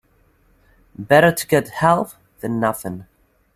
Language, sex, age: English, male, 19-29